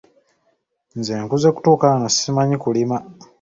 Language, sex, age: Ganda, male, 19-29